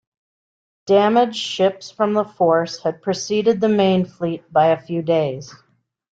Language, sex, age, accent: English, female, 50-59, United States English